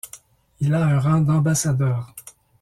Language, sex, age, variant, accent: French, male, 40-49, Français d'Amérique du Nord, Français du Canada